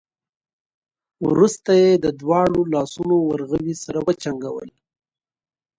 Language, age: Pashto, 19-29